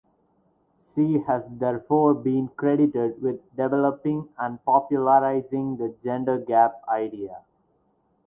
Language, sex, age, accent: English, male, 19-29, India and South Asia (India, Pakistan, Sri Lanka)